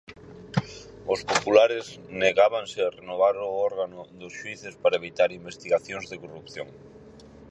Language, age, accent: Galician, 19-29, Central (gheada)